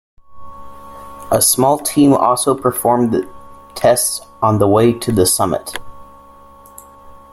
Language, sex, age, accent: English, male, under 19, United States English